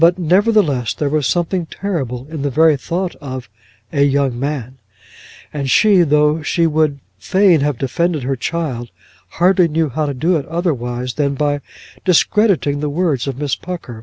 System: none